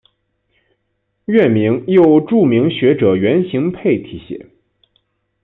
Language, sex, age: Chinese, male, 19-29